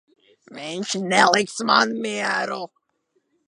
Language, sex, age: Latvian, male, under 19